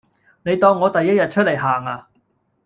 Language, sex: Cantonese, male